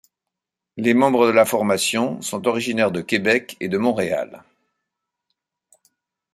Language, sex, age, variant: French, male, 60-69, Français de métropole